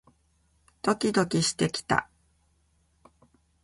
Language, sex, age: Japanese, female, 50-59